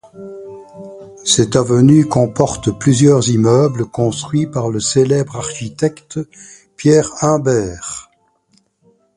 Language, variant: French, Français de métropole